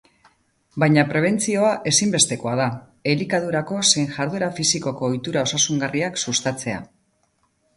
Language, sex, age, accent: Basque, female, 50-59, Mendebalekoa (Araba, Bizkaia, Gipuzkoako mendebaleko herri batzuk)